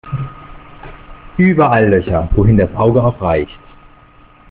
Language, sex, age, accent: German, male, 30-39, Deutschland Deutsch